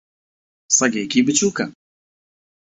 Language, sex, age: Central Kurdish, male, 19-29